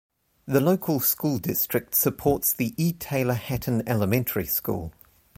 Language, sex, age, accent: English, male, 30-39, New Zealand English